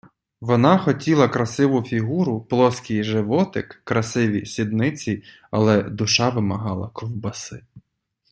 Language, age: Ukrainian, 19-29